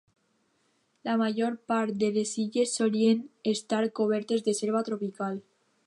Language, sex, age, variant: Catalan, female, under 19, Alacantí